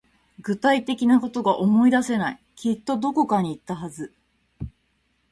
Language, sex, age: Japanese, female, 30-39